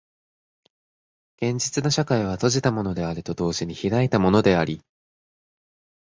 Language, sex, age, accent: Japanese, male, under 19, 標準語